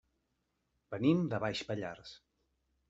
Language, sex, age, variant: Catalan, male, 30-39, Central